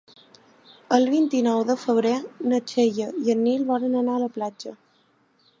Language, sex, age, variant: Catalan, female, 19-29, Balear